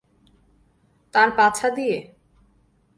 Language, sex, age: Bengali, female, 19-29